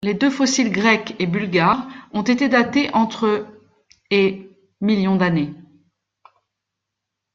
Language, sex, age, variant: French, female, 50-59, Français de métropole